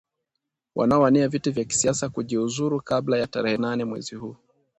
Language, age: Swahili, 19-29